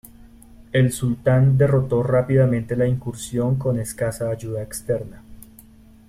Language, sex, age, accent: Spanish, male, 30-39, Caribe: Cuba, Venezuela, Puerto Rico, República Dominicana, Panamá, Colombia caribeña, México caribeño, Costa del golfo de México